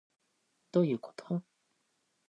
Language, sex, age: Japanese, male, 19-29